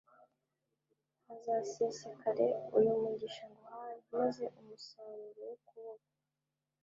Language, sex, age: Kinyarwanda, female, under 19